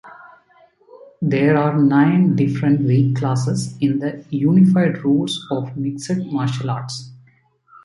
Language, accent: English, India and South Asia (India, Pakistan, Sri Lanka)